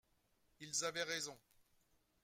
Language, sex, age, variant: French, male, 50-59, Français de métropole